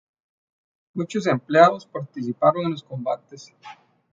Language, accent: Spanish, América central